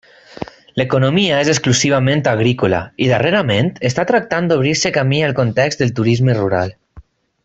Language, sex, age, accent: Catalan, male, 30-39, valencià; valencià meridional